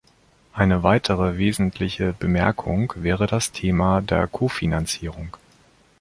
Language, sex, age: German, male, 30-39